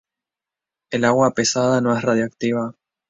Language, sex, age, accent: Spanish, male, 19-29, Rioplatense: Argentina, Uruguay, este de Bolivia, Paraguay